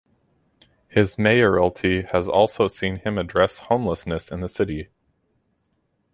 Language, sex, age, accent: English, male, 30-39, United States English